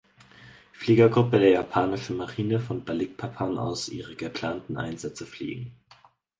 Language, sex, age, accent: German, male, 19-29, Deutschland Deutsch